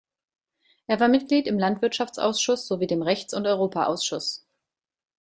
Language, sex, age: German, female, 30-39